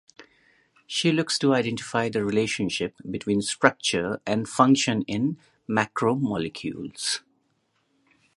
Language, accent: English, India and South Asia (India, Pakistan, Sri Lanka)